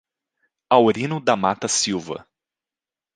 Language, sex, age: Portuguese, male, 30-39